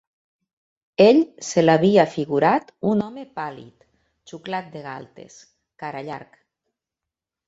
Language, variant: Catalan, Nord-Occidental